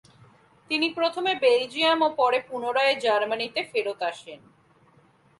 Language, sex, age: Bengali, female, 19-29